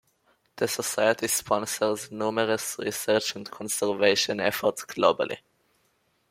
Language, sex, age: English, male, under 19